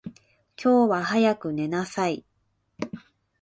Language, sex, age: Japanese, female, 19-29